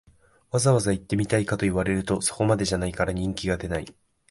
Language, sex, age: Japanese, male, 19-29